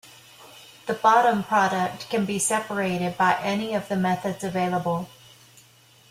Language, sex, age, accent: English, female, 50-59, United States English